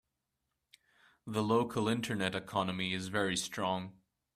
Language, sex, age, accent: English, male, 19-29, England English